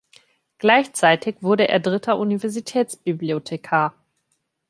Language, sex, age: German, female, 19-29